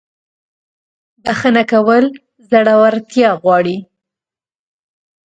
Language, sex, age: Pashto, female, 19-29